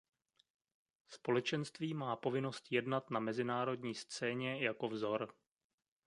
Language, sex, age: Czech, male, 30-39